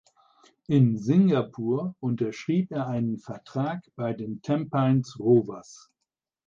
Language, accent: German, Deutschland Deutsch